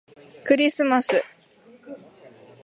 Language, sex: Japanese, female